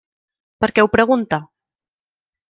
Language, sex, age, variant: Catalan, female, 30-39, Central